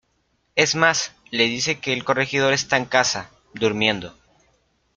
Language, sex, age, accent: Spanish, male, 30-39, México